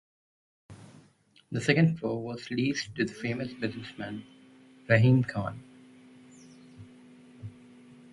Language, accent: English, India and South Asia (India, Pakistan, Sri Lanka)